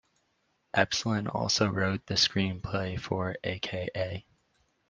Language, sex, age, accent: English, male, 19-29, United States English